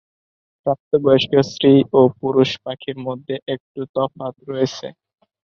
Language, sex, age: Bengali, male, 19-29